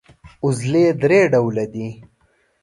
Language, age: Pashto, 19-29